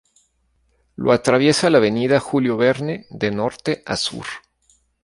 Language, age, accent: Spanish, 30-39, México